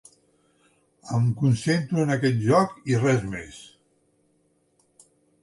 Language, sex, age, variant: Catalan, male, 60-69, Central